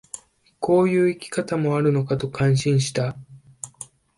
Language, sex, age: Japanese, male, 19-29